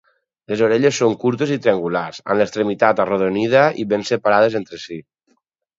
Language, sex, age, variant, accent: Catalan, male, 30-39, Valencià meridional, valencià